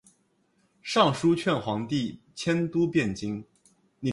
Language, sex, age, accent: Chinese, male, 19-29, 出生地：浙江省